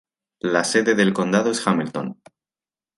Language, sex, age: Spanish, male, 19-29